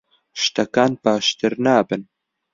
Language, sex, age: Central Kurdish, male, under 19